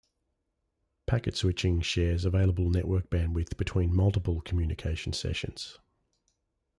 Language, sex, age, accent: English, male, 40-49, Australian English